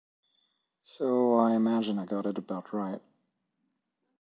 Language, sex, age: English, male, 30-39